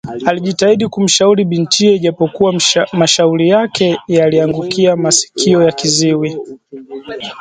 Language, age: Swahili, 19-29